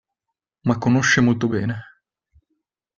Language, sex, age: Italian, male, 19-29